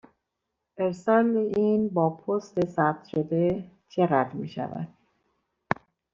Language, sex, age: Persian, female, 50-59